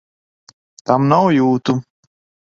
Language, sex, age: Latvian, male, 30-39